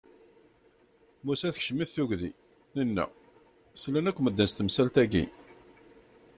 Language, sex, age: Kabyle, male, 50-59